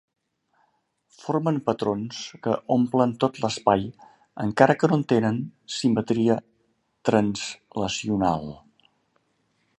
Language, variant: Catalan, Central